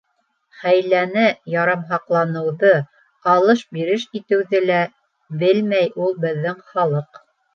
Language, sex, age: Bashkir, female, 40-49